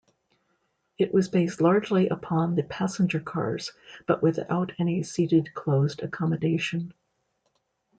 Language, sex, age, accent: English, female, 60-69, United States English